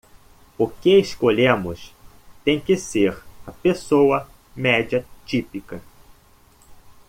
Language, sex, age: Portuguese, male, 30-39